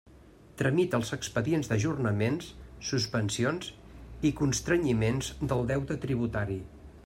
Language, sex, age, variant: Catalan, male, 50-59, Central